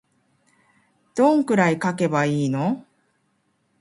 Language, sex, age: Japanese, female, 40-49